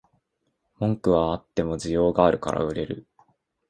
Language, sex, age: Japanese, male, 19-29